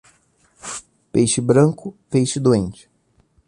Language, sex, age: Portuguese, male, 19-29